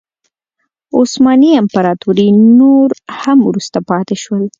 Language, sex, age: Pashto, female, 19-29